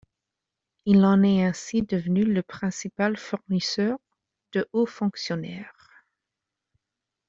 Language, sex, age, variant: French, female, 30-39, Français de métropole